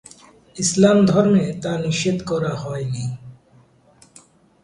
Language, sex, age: Bengali, male, 19-29